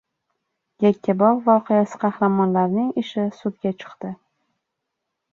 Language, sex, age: Uzbek, female, 30-39